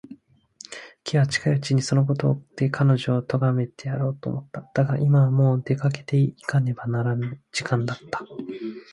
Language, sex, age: Japanese, male, 19-29